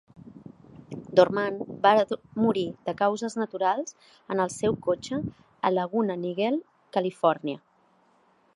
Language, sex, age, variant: Catalan, female, 40-49, Central